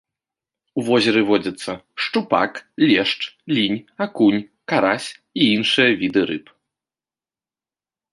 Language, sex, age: Belarusian, male, 19-29